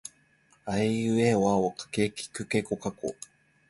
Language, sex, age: Japanese, male, 19-29